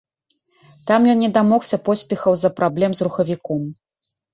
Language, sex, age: Belarusian, female, 30-39